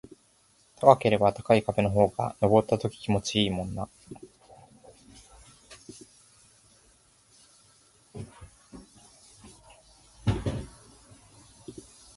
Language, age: Japanese, 19-29